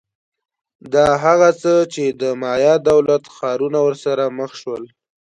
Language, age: Pashto, under 19